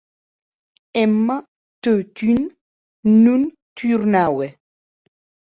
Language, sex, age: Occitan, female, 40-49